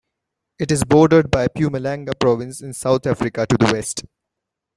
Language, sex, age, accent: English, male, 19-29, India and South Asia (India, Pakistan, Sri Lanka)